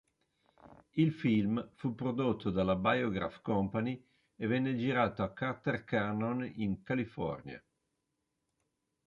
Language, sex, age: Italian, female, 60-69